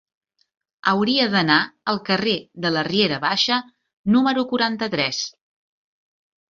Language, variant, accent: Catalan, Central, central